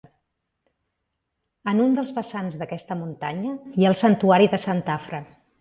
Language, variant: Catalan, Central